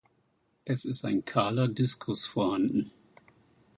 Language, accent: German, Deutschland Deutsch